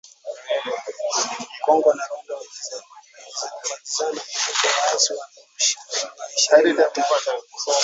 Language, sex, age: Swahili, male, 19-29